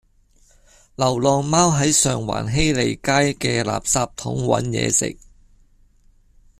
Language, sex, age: Cantonese, male, 50-59